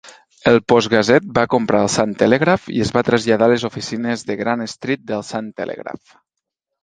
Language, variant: Catalan, Nord-Occidental